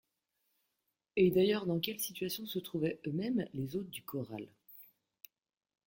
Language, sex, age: French, female, 40-49